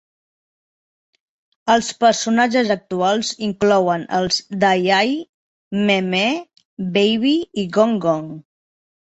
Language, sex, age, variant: Catalan, female, 30-39, Septentrional